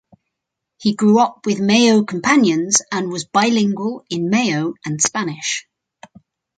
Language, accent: English, England English